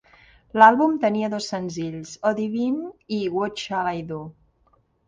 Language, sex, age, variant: Catalan, female, 50-59, Central